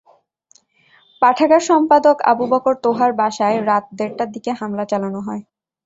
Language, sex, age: Bengali, female, 19-29